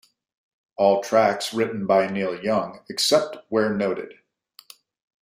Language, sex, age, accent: English, male, 50-59, United States English